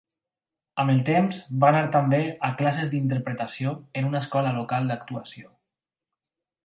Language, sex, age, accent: Catalan, male, 19-29, valencià